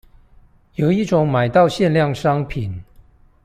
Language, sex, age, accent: Chinese, male, 40-49, 出生地：臺北市